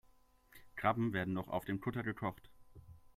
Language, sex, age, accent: German, male, 19-29, Deutschland Deutsch